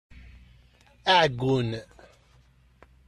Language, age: Kabyle, 40-49